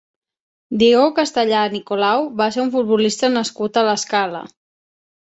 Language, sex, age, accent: Catalan, female, 30-39, Barcelona